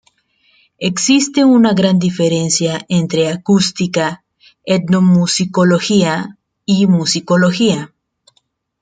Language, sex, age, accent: Spanish, female, 19-29, México